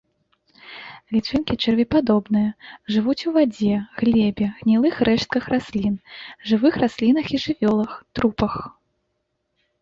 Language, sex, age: Belarusian, female, 19-29